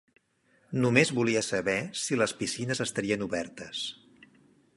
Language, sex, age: Catalan, male, 50-59